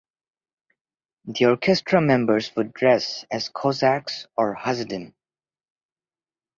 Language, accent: English, India and South Asia (India, Pakistan, Sri Lanka)